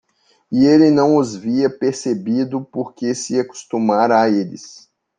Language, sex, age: Portuguese, male, 40-49